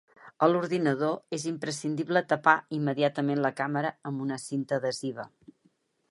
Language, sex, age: Catalan, female, 60-69